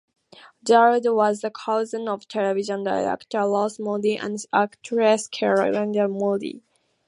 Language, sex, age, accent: English, female, under 19, England English